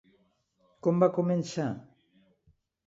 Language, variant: Catalan, Nord-Occidental